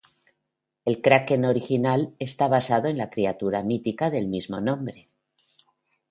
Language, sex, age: Spanish, female, 60-69